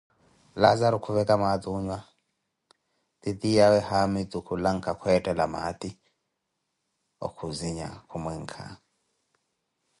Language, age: Koti, 30-39